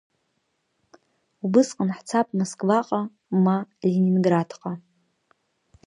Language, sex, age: Abkhazian, female, 19-29